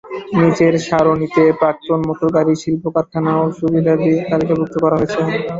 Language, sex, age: Bengali, male, 19-29